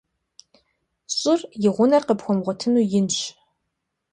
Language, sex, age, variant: Kabardian, female, 30-39, Адыгэбзэ (Къэбэрдей, Кирил, псоми зэдай)